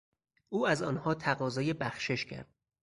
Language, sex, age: Persian, male, 30-39